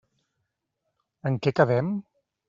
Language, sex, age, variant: Catalan, male, 40-49, Central